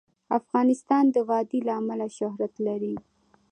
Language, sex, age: Pashto, female, 19-29